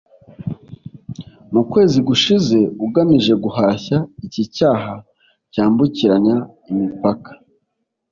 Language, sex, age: Kinyarwanda, male, 40-49